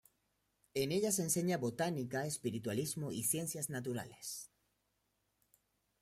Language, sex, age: Spanish, male, 19-29